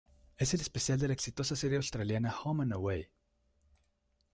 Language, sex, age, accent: Spanish, male, 19-29, México